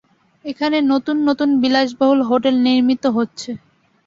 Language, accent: Bengali, Bangladeshi